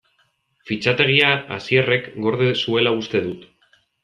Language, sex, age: Basque, male, 19-29